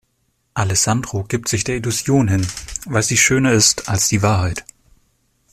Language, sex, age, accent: German, male, 19-29, Deutschland Deutsch